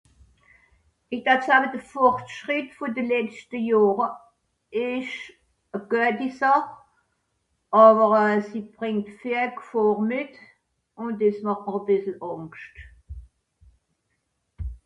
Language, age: French, 70-79